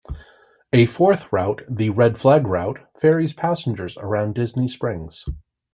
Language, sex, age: English, male, 40-49